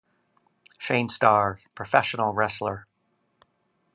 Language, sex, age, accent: English, male, 50-59, United States English